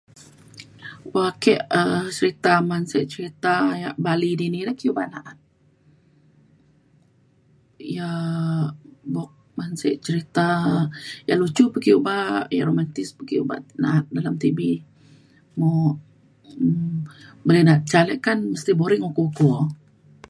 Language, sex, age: Mainstream Kenyah, female, 30-39